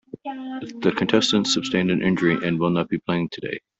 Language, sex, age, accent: English, male, 40-49, Canadian English